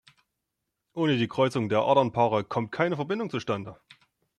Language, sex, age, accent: German, male, 30-39, Deutschland Deutsch